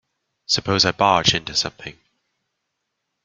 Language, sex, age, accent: English, male, 30-39, England English